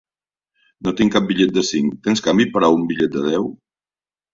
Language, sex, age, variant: Catalan, male, 60-69, Central